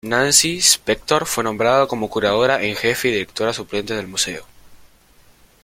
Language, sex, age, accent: Spanish, male, under 19, Rioplatense: Argentina, Uruguay, este de Bolivia, Paraguay